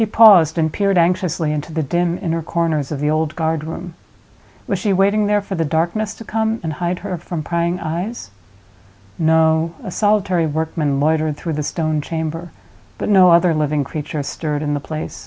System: none